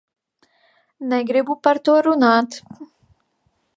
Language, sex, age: Latvian, female, 19-29